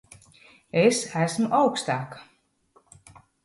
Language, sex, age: Latvian, female, 50-59